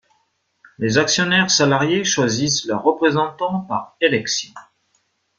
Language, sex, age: French, male, 50-59